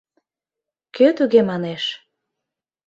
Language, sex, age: Mari, female, 40-49